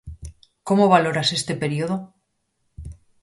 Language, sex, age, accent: Galician, female, 30-39, Normativo (estándar)